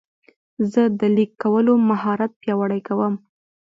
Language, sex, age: Pashto, female, 19-29